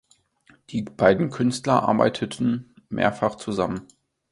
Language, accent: German, Deutschland Deutsch